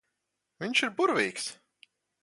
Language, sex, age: Latvian, male, 19-29